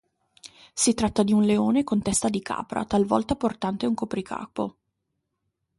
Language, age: Italian, 19-29